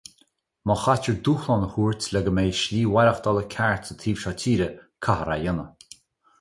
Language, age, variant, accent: Irish, 50-59, Gaeilge Chonnacht, Cainteoir dúchais, Gaeltacht